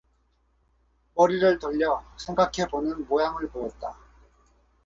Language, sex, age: Korean, male, 40-49